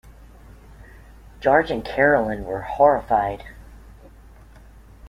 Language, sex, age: English, female, 50-59